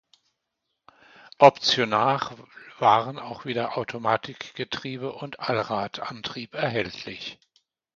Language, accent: German, Deutschland Deutsch